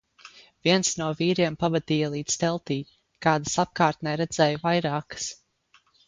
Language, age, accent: Latvian, under 19, Vidzemes